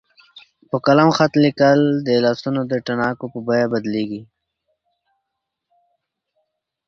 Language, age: Pashto, 19-29